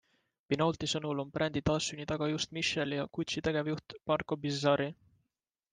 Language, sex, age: Estonian, male, 19-29